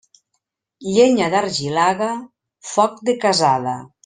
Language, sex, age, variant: Catalan, female, 50-59, Central